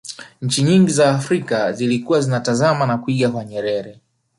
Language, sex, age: Swahili, male, 19-29